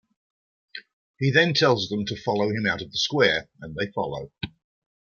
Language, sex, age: English, male, 60-69